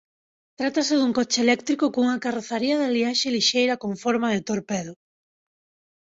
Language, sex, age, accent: Galician, female, 30-39, Oriental (común en zona oriental)